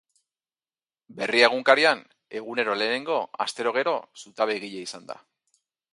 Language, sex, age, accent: Basque, male, 40-49, Erdialdekoa edo Nafarra (Gipuzkoa, Nafarroa)